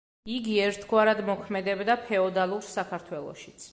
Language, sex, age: Georgian, female, 30-39